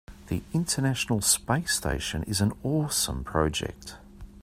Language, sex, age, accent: English, male, 50-59, Australian English